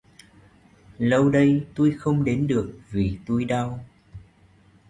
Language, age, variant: Vietnamese, 19-29, Hà Nội